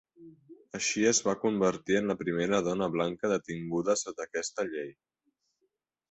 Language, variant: Catalan, Central